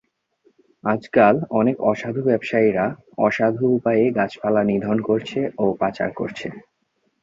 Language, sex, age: Bengali, male, 19-29